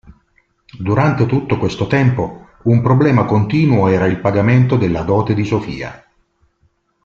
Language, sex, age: Italian, male, 50-59